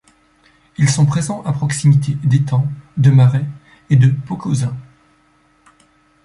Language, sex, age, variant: French, male, 40-49, Français de métropole